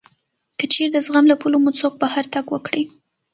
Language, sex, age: Pashto, female, 19-29